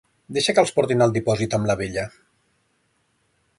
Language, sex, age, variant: Catalan, male, 50-59, Central